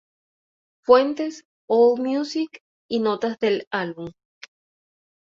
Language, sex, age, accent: Spanish, female, 30-39, Caribe: Cuba, Venezuela, Puerto Rico, República Dominicana, Panamá, Colombia caribeña, México caribeño, Costa del golfo de México